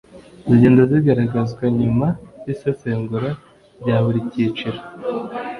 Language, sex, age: Kinyarwanda, male, 19-29